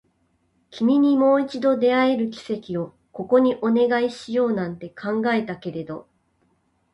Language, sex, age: Japanese, female, 30-39